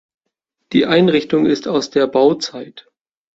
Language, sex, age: German, male, 30-39